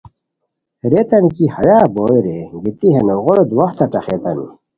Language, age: Khowar, 30-39